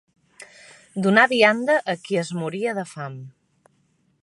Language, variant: Catalan, Central